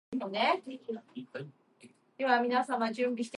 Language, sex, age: English, female, under 19